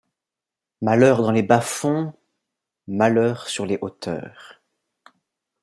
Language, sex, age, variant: French, male, under 19, Français de métropole